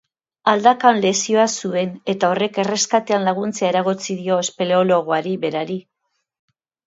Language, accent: Basque, Mendebalekoa (Araba, Bizkaia, Gipuzkoako mendebaleko herri batzuk)